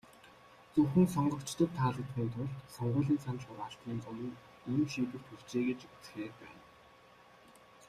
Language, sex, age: Mongolian, male, 19-29